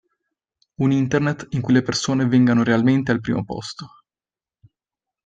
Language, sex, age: Italian, male, 19-29